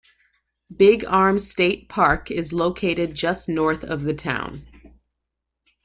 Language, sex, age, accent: English, female, 30-39, United States English